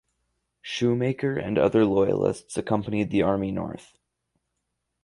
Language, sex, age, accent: English, male, under 19, Canadian English